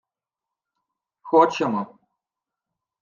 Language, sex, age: Ukrainian, male, 19-29